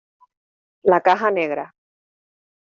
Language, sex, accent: Spanish, female, España: Islas Canarias